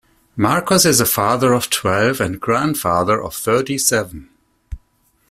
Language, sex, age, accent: English, male, 50-59, Canadian English